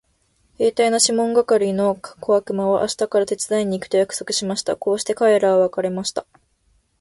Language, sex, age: Japanese, female, 19-29